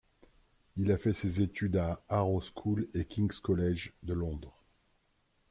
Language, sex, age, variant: French, male, 40-49, Français de métropole